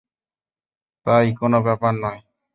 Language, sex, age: Bengali, male, 19-29